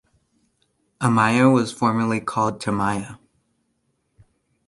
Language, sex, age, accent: English, male, 19-29, United States English